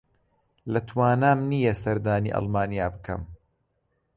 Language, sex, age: Central Kurdish, male, 19-29